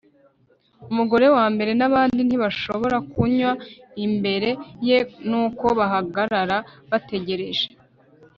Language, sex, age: Kinyarwanda, female, 19-29